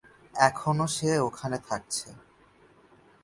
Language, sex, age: Bengali, male, 19-29